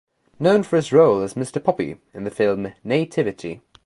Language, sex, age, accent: English, male, under 19, England English